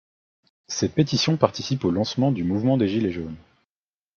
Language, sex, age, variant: French, male, 19-29, Français de métropole